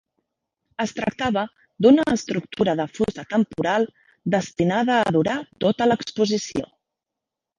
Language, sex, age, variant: Catalan, female, 40-49, Central